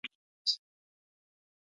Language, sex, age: Pashto, female, 19-29